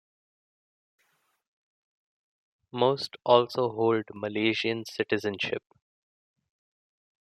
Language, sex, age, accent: English, male, 30-39, India and South Asia (India, Pakistan, Sri Lanka)